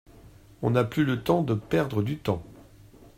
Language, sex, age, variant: French, male, 50-59, Français de métropole